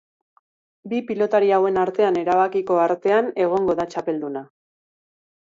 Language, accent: Basque, Erdialdekoa edo Nafarra (Gipuzkoa, Nafarroa)